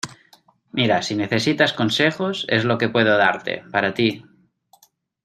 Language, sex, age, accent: Spanish, male, 30-39, España: Norte peninsular (Asturias, Castilla y León, Cantabria, País Vasco, Navarra, Aragón, La Rioja, Guadalajara, Cuenca)